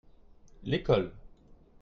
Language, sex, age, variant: French, male, 30-39, Français de métropole